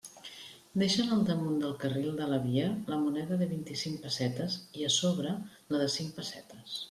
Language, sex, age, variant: Catalan, female, 50-59, Central